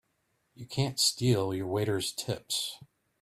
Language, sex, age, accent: English, male, 40-49, United States English